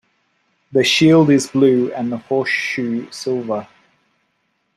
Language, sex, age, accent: English, male, 19-29, Australian English